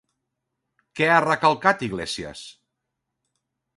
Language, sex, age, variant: Catalan, male, 50-59, Central